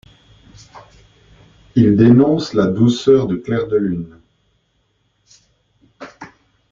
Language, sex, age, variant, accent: French, male, 50-59, Français d'Europe, Français de Belgique